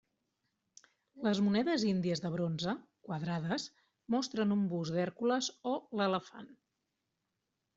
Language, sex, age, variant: Catalan, female, 40-49, Central